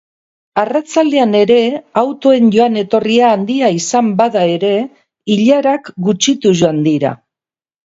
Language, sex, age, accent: Basque, female, 60-69, Mendebalekoa (Araba, Bizkaia, Gipuzkoako mendebaleko herri batzuk)